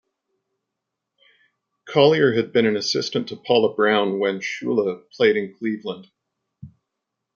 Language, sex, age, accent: English, male, 40-49, Canadian English